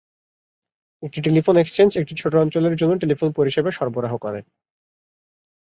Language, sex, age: Bengali, male, 19-29